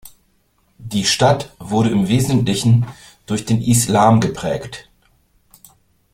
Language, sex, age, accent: German, male, 50-59, Deutschland Deutsch